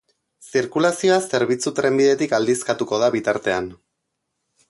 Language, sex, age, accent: Basque, male, 30-39, Erdialdekoa edo Nafarra (Gipuzkoa, Nafarroa)